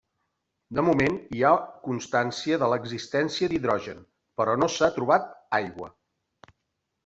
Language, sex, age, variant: Catalan, male, 50-59, Septentrional